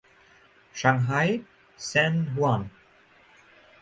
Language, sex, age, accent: English, male, 19-29, German Accent